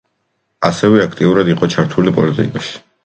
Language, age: Georgian, 19-29